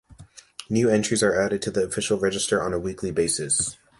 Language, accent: English, United States English